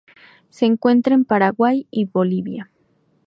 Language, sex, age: Spanish, female, 19-29